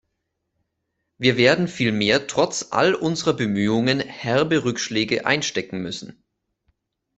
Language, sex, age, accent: German, male, 30-39, Deutschland Deutsch